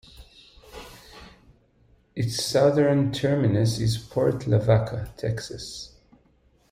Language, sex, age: English, male, 40-49